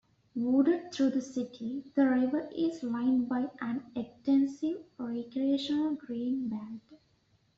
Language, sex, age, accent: English, female, 19-29, England English